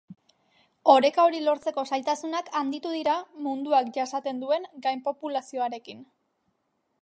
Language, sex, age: Basque, female, 19-29